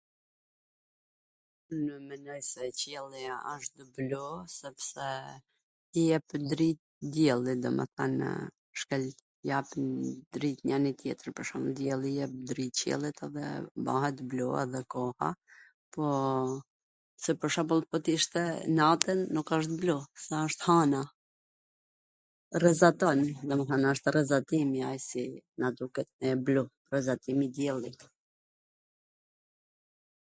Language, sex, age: Gheg Albanian, female, 40-49